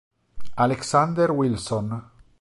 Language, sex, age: Italian, male, 50-59